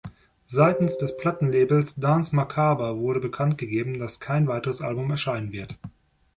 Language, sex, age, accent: German, male, 30-39, Deutschland Deutsch